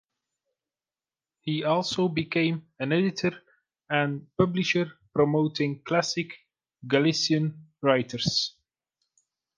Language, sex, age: English, male, 40-49